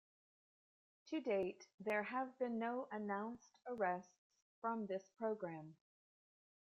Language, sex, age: English, female, 40-49